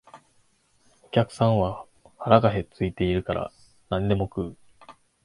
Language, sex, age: Japanese, male, 19-29